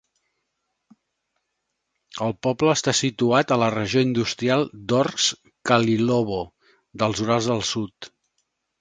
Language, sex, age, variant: Catalan, male, 50-59, Central